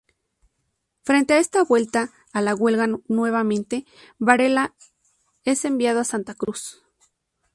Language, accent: Spanish, México